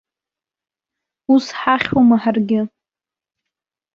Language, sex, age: Abkhazian, female, 19-29